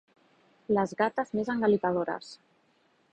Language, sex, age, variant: Catalan, female, 30-39, Central